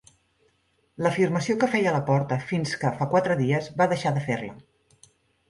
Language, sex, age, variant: Catalan, female, 40-49, Central